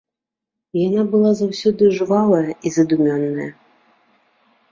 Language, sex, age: Belarusian, female, 40-49